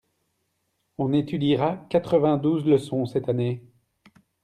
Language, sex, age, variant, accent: French, male, 30-39, Français d'Europe, Français de Belgique